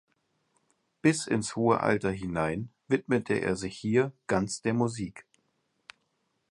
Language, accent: German, Deutschland Deutsch; Hochdeutsch